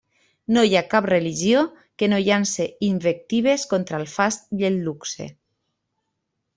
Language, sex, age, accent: Catalan, female, 30-39, valencià